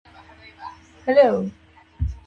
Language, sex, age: English, female, 19-29